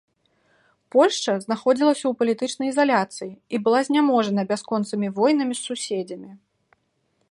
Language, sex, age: Belarusian, female, 30-39